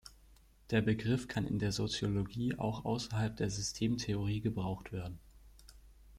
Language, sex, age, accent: German, male, under 19, Deutschland Deutsch